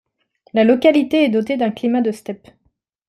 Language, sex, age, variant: French, female, 30-39, Français de métropole